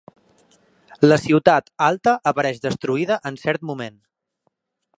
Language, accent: Catalan, balear; central